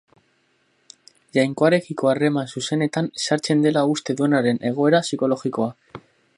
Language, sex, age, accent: Basque, male, 19-29, Mendebalekoa (Araba, Bizkaia, Gipuzkoako mendebaleko herri batzuk)